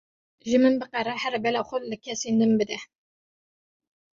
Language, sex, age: Kurdish, female, 19-29